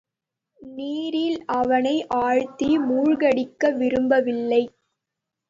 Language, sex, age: Tamil, female, 19-29